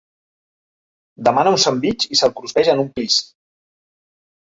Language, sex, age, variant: Catalan, male, 40-49, Central